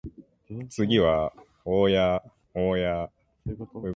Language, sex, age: Japanese, male, 19-29